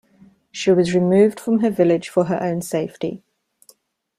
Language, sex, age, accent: English, female, 30-39, Southern African (South Africa, Zimbabwe, Namibia)